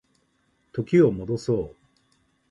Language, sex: Japanese, male